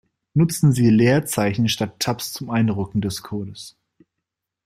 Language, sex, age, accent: German, male, 30-39, Deutschland Deutsch